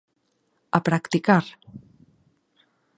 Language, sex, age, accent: Galician, female, 30-39, Normativo (estándar)